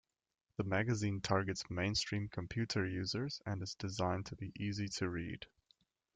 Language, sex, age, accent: English, male, 19-29, United States English